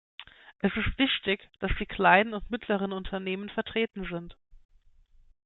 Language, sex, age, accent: German, female, 19-29, Deutschland Deutsch